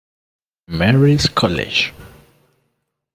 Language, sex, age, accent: Spanish, male, 19-29, Andino-Pacífico: Colombia, Perú, Ecuador, oeste de Bolivia y Venezuela andina